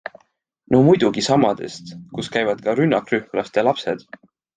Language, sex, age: Estonian, male, 19-29